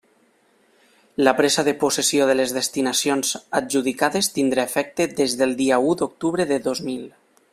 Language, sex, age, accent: Catalan, male, 19-29, valencià